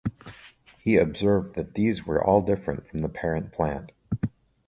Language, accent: English, United States English